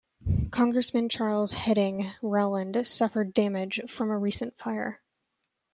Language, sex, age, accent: English, female, 19-29, United States English